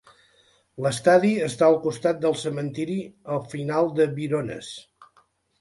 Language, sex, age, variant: Catalan, male, 60-69, Central